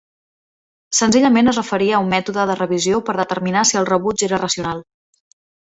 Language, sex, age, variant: Catalan, female, 30-39, Central